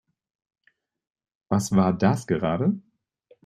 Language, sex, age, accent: German, male, 19-29, Deutschland Deutsch